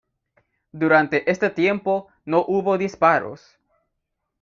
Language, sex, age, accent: Spanish, male, 19-29, América central